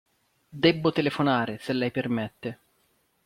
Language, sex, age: Italian, male, 30-39